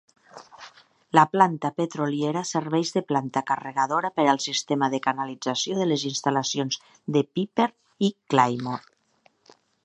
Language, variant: Catalan, Nord-Occidental